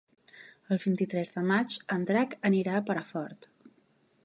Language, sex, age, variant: Catalan, female, 19-29, Central